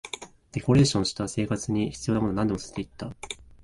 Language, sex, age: Japanese, male, 19-29